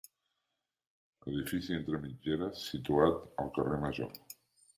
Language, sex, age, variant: Catalan, male, 50-59, Septentrional